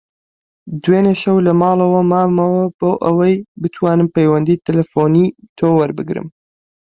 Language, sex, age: Central Kurdish, male, 19-29